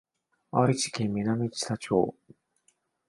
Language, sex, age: Japanese, male, 19-29